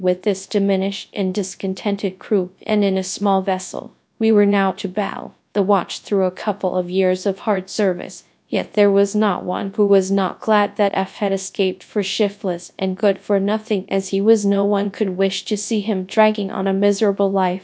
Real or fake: fake